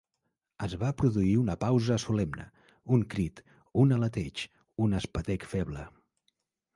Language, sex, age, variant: Catalan, male, 40-49, Central